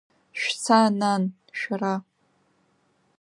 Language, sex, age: Abkhazian, female, under 19